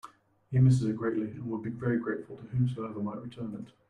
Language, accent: English, England English